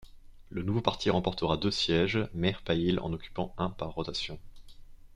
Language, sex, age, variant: French, male, 19-29, Français de métropole